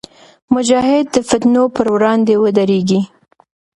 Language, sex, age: Pashto, female, 19-29